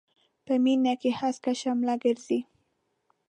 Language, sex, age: Pashto, female, 19-29